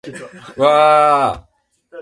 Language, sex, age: Japanese, male, under 19